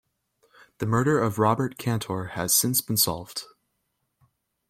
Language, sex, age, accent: English, male, 19-29, United States English